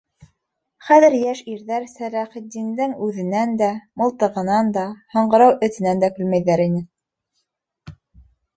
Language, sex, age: Bashkir, female, 19-29